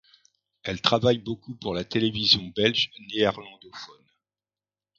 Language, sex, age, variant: French, male, 50-59, Français de métropole